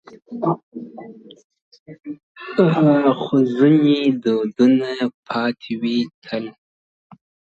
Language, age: Pashto, under 19